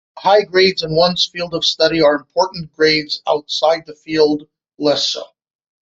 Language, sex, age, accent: English, male, 40-49, Canadian English